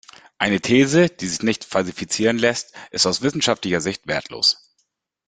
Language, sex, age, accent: German, male, 30-39, Deutschland Deutsch